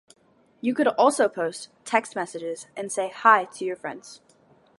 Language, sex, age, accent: English, female, under 19, United States English